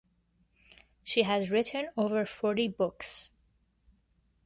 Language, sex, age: English, female, 30-39